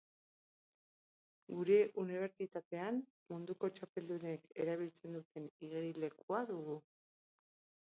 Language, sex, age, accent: Basque, female, 50-59, Erdialdekoa edo Nafarra (Gipuzkoa, Nafarroa)